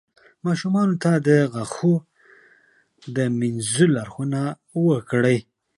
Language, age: Pashto, 19-29